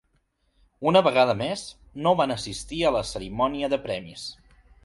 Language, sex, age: Catalan, male, 19-29